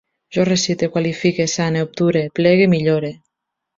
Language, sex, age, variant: Catalan, female, 19-29, Central